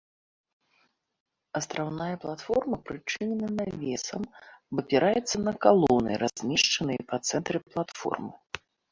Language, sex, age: Belarusian, female, 40-49